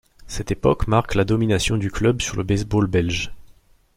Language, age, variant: French, 30-39, Français de métropole